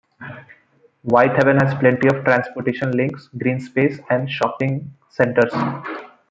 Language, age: English, 19-29